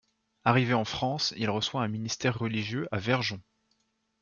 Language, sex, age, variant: French, male, 19-29, Français de métropole